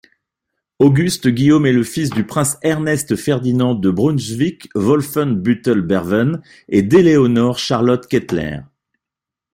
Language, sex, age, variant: French, male, 50-59, Français de métropole